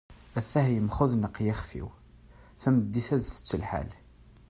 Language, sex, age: Kabyle, male, 30-39